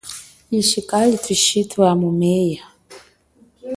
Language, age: Chokwe, 40-49